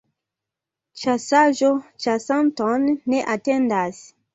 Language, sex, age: Esperanto, female, 19-29